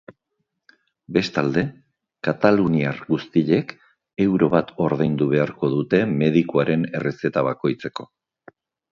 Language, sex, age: Basque, male, 60-69